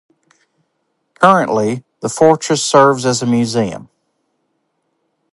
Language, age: English, 19-29